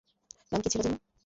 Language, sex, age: Bengali, female, 19-29